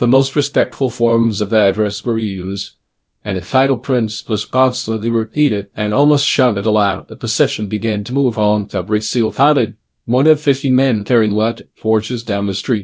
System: TTS, VITS